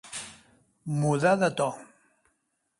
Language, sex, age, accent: Catalan, male, 60-69, Barceloní